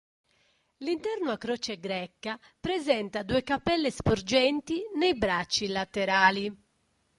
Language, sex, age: Italian, female, 50-59